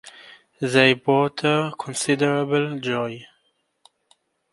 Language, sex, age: English, male, 19-29